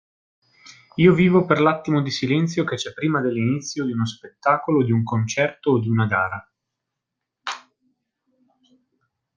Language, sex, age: Italian, male, 19-29